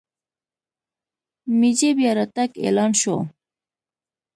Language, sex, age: Pashto, female, 19-29